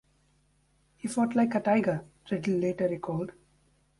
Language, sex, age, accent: English, male, 19-29, United States English